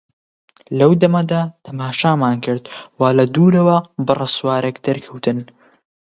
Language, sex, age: Central Kurdish, male, under 19